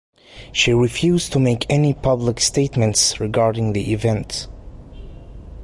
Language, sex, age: English, male, 19-29